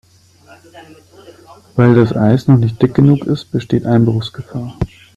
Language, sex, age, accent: German, male, 30-39, Deutschland Deutsch